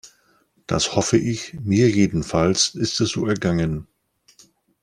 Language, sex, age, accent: German, male, 60-69, Deutschland Deutsch